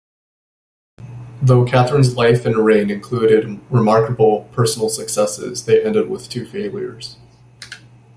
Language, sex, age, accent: English, male, 19-29, United States English